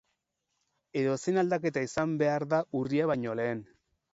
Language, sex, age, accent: Basque, male, 40-49, Erdialdekoa edo Nafarra (Gipuzkoa, Nafarroa)